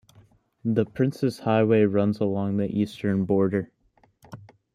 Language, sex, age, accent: English, male, 19-29, United States English